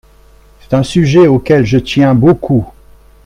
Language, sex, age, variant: French, male, 60-69, Français de métropole